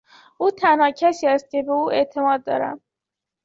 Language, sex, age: Persian, female, under 19